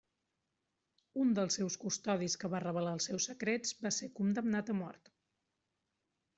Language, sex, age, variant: Catalan, female, 40-49, Central